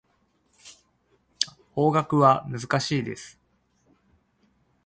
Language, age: Japanese, 30-39